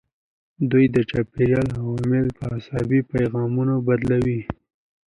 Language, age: Pashto, 19-29